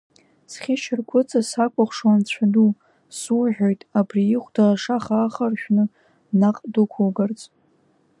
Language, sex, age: Abkhazian, female, under 19